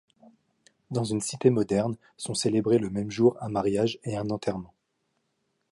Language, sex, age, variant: French, male, 30-39, Français de métropole